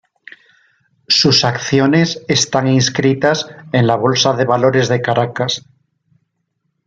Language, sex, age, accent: Spanish, male, 40-49, España: Norte peninsular (Asturias, Castilla y León, Cantabria, País Vasco, Navarra, Aragón, La Rioja, Guadalajara, Cuenca)